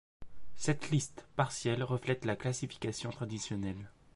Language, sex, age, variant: French, male, 19-29, Français de métropole